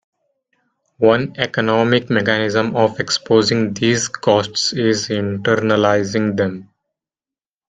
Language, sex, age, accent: English, male, 19-29, India and South Asia (India, Pakistan, Sri Lanka)